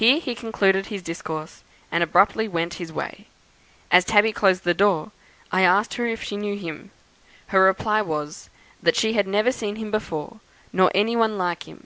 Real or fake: real